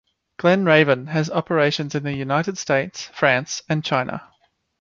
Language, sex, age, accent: English, male, 30-39, Australian English